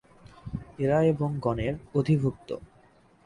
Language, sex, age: Bengali, male, 19-29